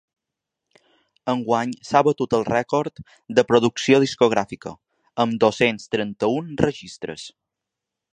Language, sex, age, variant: Catalan, male, 30-39, Balear